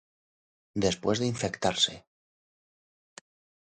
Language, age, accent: Spanish, 50-59, España: Centro-Sur peninsular (Madrid, Toledo, Castilla-La Mancha)